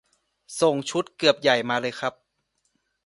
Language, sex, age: Thai, male, 19-29